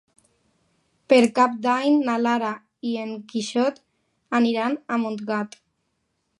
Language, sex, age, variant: Catalan, female, under 19, Alacantí